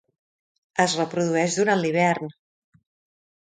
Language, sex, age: Catalan, female, 40-49